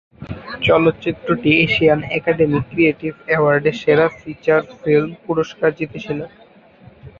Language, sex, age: Bengali, male, under 19